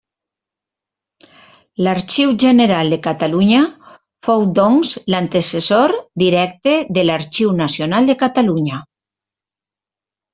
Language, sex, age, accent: Catalan, female, 50-59, valencià